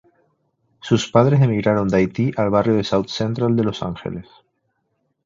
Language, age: Spanish, 19-29